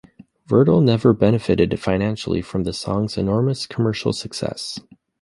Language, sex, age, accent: English, male, 30-39, United States English